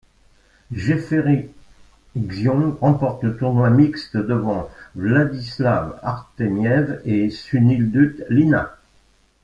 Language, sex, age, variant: French, male, 60-69, Français de métropole